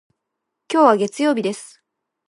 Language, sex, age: Japanese, female, under 19